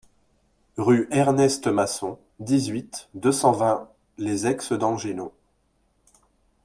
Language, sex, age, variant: French, male, 30-39, Français de métropole